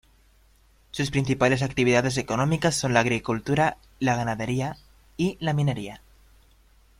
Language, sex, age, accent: Spanish, male, 19-29, España: Centro-Sur peninsular (Madrid, Toledo, Castilla-La Mancha)